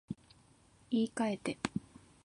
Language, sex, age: Japanese, female, 19-29